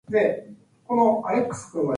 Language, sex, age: English, female, 19-29